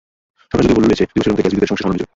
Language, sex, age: Bengali, male, 19-29